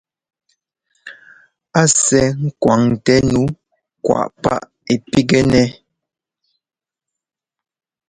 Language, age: Ngomba, 19-29